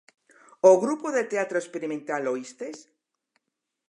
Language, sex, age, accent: Galician, female, 60-69, Normativo (estándar)